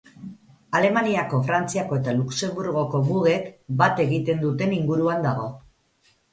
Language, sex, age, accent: Basque, female, 50-59, Erdialdekoa edo Nafarra (Gipuzkoa, Nafarroa)